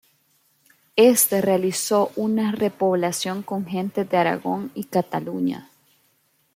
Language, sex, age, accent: Spanish, female, 19-29, América central